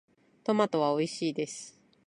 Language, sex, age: Japanese, female, 30-39